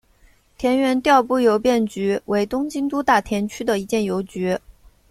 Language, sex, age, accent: Chinese, female, 30-39, 出生地：上海市